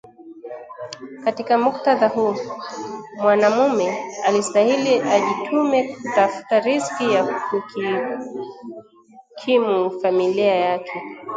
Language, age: Swahili, 19-29